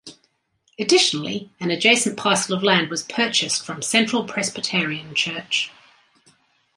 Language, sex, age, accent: English, female, 50-59, Australian English